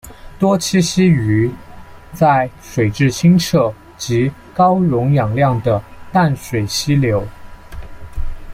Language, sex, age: Chinese, male, 19-29